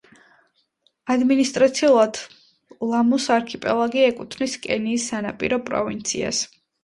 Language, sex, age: Georgian, female, 19-29